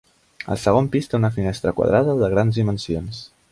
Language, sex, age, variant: Catalan, male, 19-29, Central